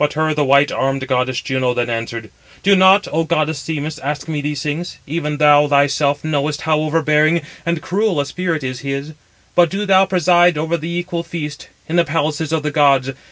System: none